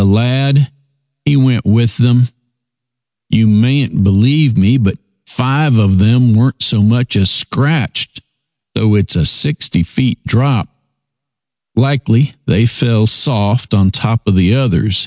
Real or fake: real